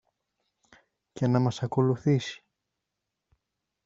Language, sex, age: Greek, male, 40-49